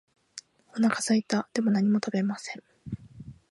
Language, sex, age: Japanese, female, 19-29